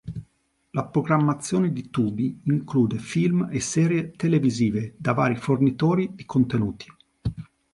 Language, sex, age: Italian, male, 40-49